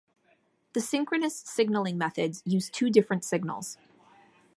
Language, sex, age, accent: English, female, 30-39, United States English